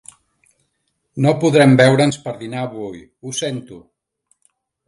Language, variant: Catalan, Central